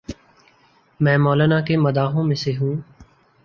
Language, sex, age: Urdu, male, 19-29